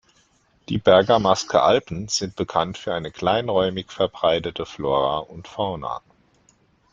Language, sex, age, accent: German, male, 40-49, Deutschland Deutsch